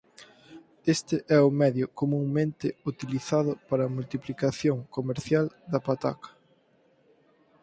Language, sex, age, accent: Galician, male, 19-29, Atlántico (seseo e gheada)